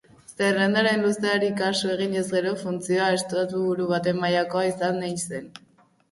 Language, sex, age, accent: Basque, female, under 19, Mendebalekoa (Araba, Bizkaia, Gipuzkoako mendebaleko herri batzuk)